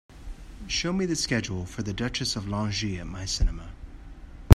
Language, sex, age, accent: English, male, 30-39, United States English